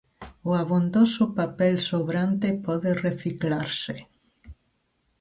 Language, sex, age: Galician, female, 40-49